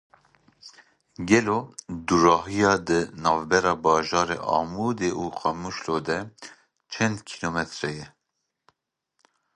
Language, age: Kurdish, 40-49